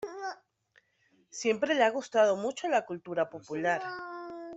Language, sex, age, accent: Spanish, female, 30-39, Andino-Pacífico: Colombia, Perú, Ecuador, oeste de Bolivia y Venezuela andina